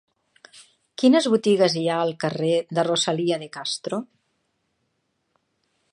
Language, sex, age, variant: Catalan, female, 50-59, Central